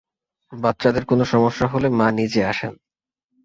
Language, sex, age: Bengali, male, 19-29